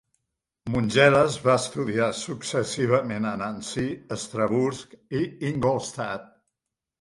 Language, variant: Catalan, Central